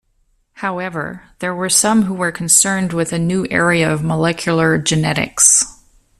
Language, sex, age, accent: English, female, 50-59, United States English